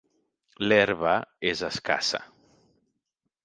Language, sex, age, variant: Catalan, male, 40-49, Central